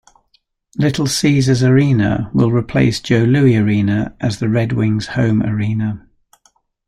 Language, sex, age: English, male, 60-69